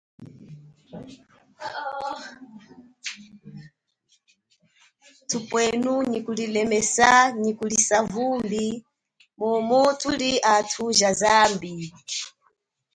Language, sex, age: Chokwe, female, 30-39